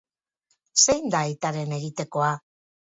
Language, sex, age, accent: Basque, female, 50-59, Mendebalekoa (Araba, Bizkaia, Gipuzkoako mendebaleko herri batzuk)